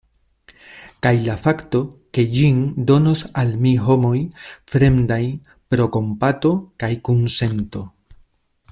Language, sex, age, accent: Esperanto, male, 40-49, Internacia